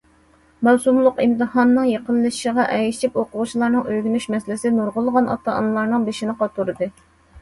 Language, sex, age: Uyghur, female, 30-39